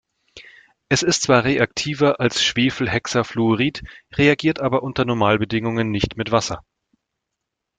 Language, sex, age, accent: German, male, 30-39, Deutschland Deutsch